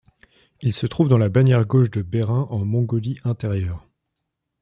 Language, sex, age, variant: French, male, 19-29, Français de métropole